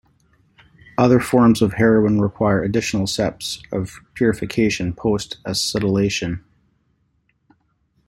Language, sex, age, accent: English, male, 40-49, Canadian English